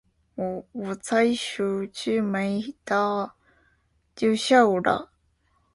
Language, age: Chinese, 19-29